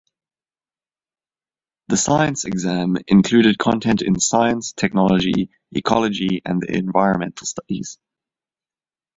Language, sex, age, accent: English, male, 19-29, Southern African (South Africa, Zimbabwe, Namibia)